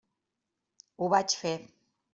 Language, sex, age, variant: Catalan, female, 40-49, Central